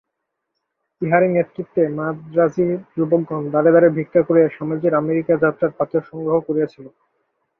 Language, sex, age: Bengali, male, 19-29